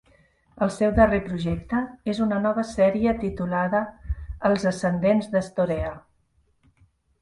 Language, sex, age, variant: Catalan, female, 50-59, Central